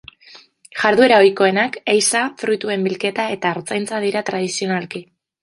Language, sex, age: Basque, female, 19-29